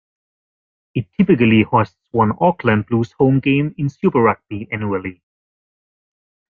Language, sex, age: English, male, 40-49